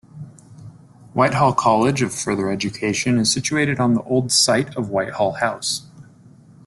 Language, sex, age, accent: English, male, 19-29, United States English